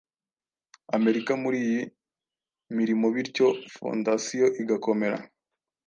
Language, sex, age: Kinyarwanda, male, 19-29